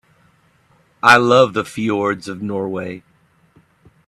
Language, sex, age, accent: English, male, 40-49, United States English